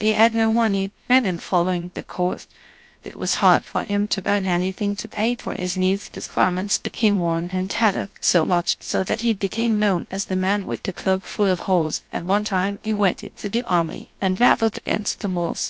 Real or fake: fake